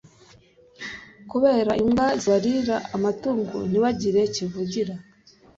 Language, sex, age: Kinyarwanda, male, 30-39